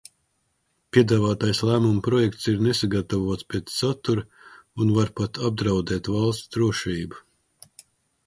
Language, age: Latvian, 40-49